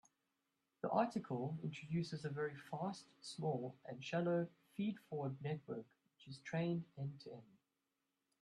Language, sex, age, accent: English, male, 19-29, Southern African (South Africa, Zimbabwe, Namibia)